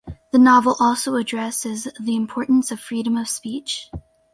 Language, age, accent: English, under 19, United States English